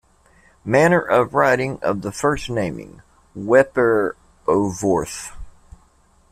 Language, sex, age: English, male, 50-59